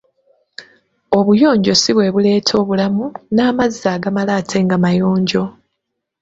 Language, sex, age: Ganda, female, 30-39